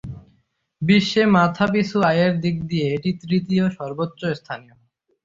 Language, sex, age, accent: Bengali, male, under 19, চলিত